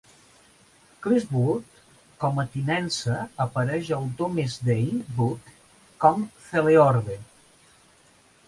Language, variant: Catalan, Balear